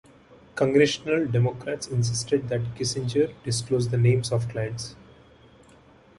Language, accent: English, India and South Asia (India, Pakistan, Sri Lanka)